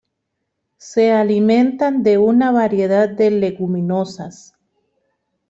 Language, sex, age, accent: Spanish, female, 40-49, América central